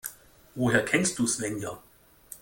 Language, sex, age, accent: German, male, 50-59, Deutschland Deutsch